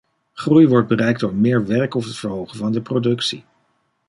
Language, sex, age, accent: Dutch, male, 40-49, Nederlands Nederlands